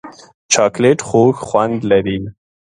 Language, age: Pashto, 30-39